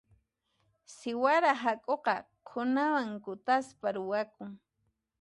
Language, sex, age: Puno Quechua, female, 30-39